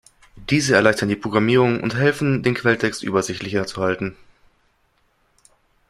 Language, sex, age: German, male, 19-29